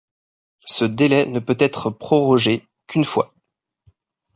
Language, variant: French, Français de métropole